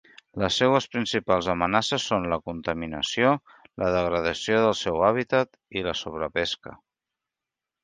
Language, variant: Catalan, Central